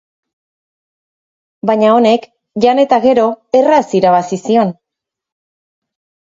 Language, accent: Basque, Erdialdekoa edo Nafarra (Gipuzkoa, Nafarroa)